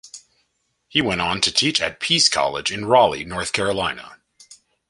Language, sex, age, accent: English, male, 30-39, United States English